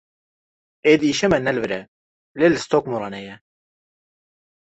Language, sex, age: Kurdish, male, 19-29